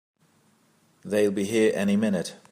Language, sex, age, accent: English, male, 40-49, England English